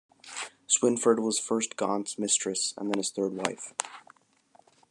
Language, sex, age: English, male, under 19